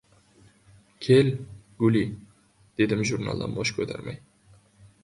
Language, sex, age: Uzbek, male, 19-29